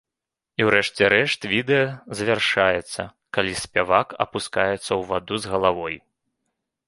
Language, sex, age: Belarusian, male, 30-39